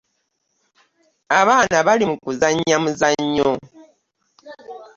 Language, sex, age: Ganda, female, 50-59